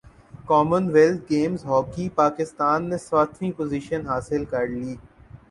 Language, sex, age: Urdu, male, 19-29